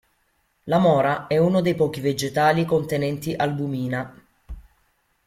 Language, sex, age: Italian, female, 40-49